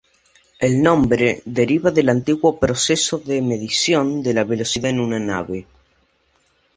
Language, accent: Spanish, Rioplatense: Argentina, Uruguay, este de Bolivia, Paraguay